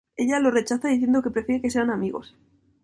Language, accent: Spanish, España: Norte peninsular (Asturias, Castilla y León, Cantabria, País Vasco, Navarra, Aragón, La Rioja, Guadalajara, Cuenca)